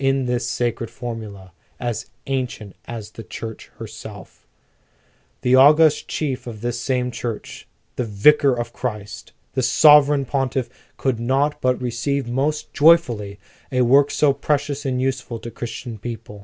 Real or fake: real